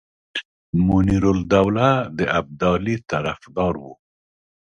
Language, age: Pashto, 60-69